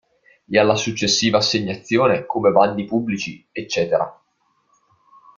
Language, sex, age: Italian, male, 19-29